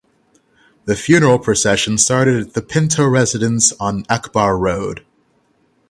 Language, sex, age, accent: English, male, 30-39, United States English; England English